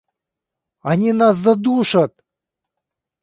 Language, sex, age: Russian, male, 50-59